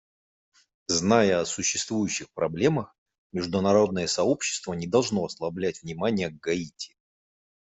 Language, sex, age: Russian, male, 40-49